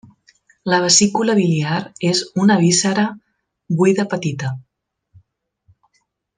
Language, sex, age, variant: Catalan, female, 40-49, Central